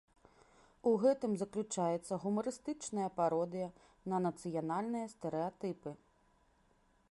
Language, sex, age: Belarusian, female, 30-39